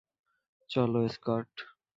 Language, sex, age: Bengali, male, 19-29